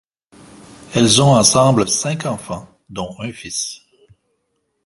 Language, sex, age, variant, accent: French, male, 50-59, Français d'Amérique du Nord, Français du Canada